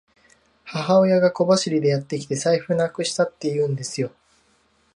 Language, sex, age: Japanese, male, 19-29